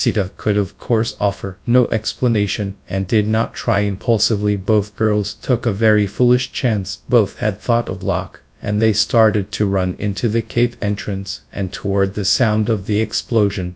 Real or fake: fake